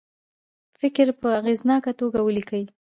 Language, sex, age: Pashto, female, 19-29